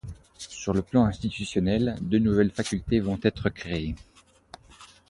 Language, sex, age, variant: French, male, 19-29, Français de métropole